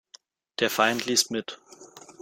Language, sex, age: German, male, under 19